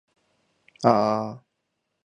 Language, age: English, 19-29